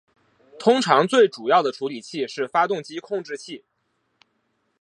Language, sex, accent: Chinese, male, 出生地：湖北省